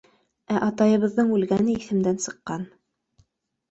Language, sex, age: Bashkir, female, 30-39